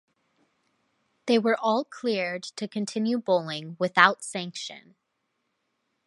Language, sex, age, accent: English, female, 19-29, United States English